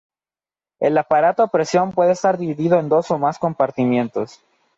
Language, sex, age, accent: Spanish, male, 19-29, México